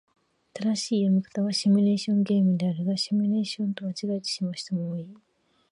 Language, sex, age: Japanese, female, 19-29